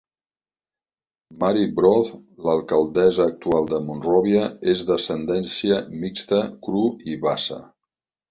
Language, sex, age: Catalan, male, 50-59